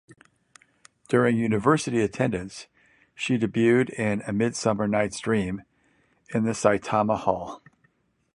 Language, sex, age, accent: English, male, 60-69, United States English